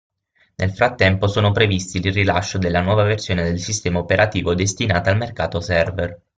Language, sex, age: Italian, male, 19-29